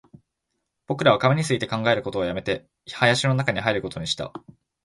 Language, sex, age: Japanese, male, 19-29